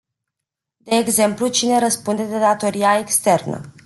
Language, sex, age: Romanian, female, 19-29